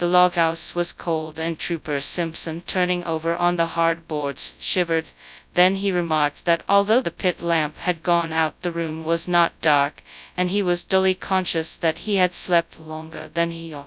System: TTS, FastPitch